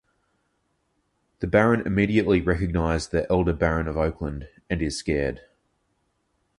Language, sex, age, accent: English, male, 30-39, Australian English